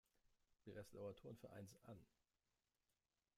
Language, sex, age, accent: German, male, 30-39, Deutschland Deutsch